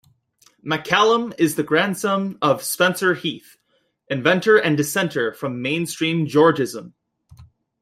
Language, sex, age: English, male, 19-29